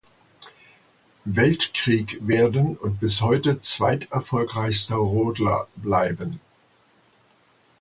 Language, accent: German, Deutschland Deutsch